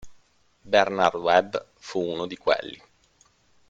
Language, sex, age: Italian, male, 30-39